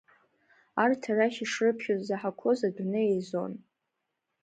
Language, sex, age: Abkhazian, female, under 19